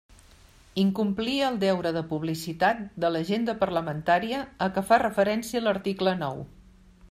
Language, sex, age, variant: Catalan, female, 60-69, Central